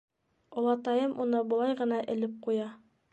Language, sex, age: Bashkir, female, 30-39